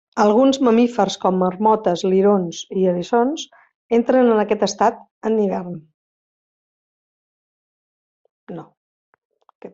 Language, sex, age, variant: Catalan, female, 50-59, Central